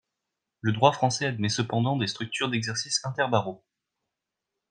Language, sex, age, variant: French, male, under 19, Français de métropole